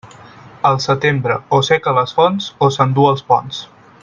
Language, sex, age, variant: Catalan, male, 19-29, Central